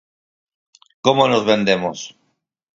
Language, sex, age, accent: Galician, male, 40-49, Normativo (estándar)